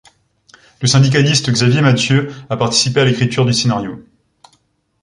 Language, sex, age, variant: French, male, 19-29, Français de métropole